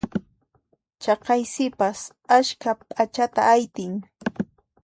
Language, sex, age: Puno Quechua, female, 30-39